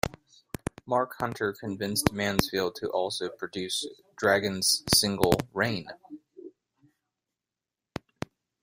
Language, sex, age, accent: English, male, 30-39, United States English